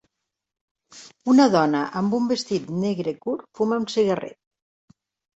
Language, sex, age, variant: Catalan, female, 60-69, Nord-Occidental